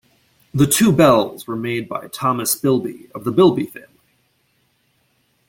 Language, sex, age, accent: English, male, 19-29, United States English